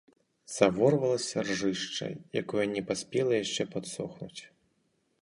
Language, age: Belarusian, 19-29